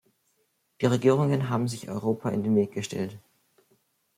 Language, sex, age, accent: German, male, under 19, Deutschland Deutsch